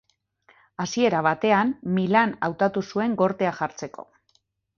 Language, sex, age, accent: Basque, female, 50-59, Mendebalekoa (Araba, Bizkaia, Gipuzkoako mendebaleko herri batzuk)